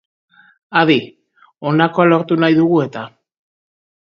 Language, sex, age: Basque, male, 30-39